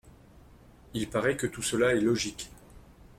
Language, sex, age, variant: French, male, 40-49, Français de métropole